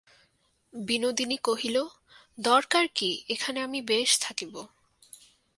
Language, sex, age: Bengali, female, 19-29